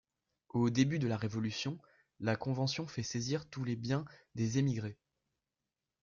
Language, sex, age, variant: French, male, under 19, Français de métropole